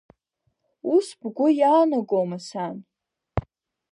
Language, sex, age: Abkhazian, female, under 19